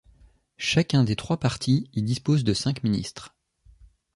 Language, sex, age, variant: French, male, 30-39, Français de métropole